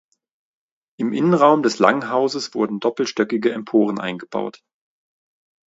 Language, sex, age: German, male, 30-39